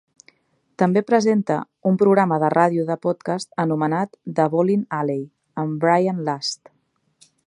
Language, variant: Catalan, Central